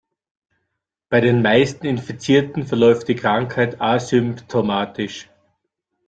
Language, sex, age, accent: German, male, 40-49, Österreichisches Deutsch